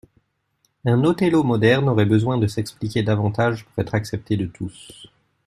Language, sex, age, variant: French, male, 19-29, Français de métropole